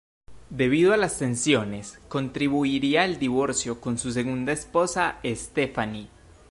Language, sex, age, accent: Spanish, male, under 19, Andino-Pacífico: Colombia, Perú, Ecuador, oeste de Bolivia y Venezuela andina